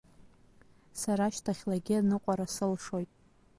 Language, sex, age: Abkhazian, female, under 19